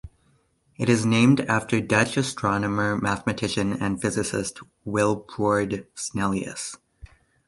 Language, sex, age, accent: English, male, 19-29, United States English